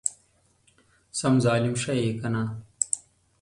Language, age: Pashto, 30-39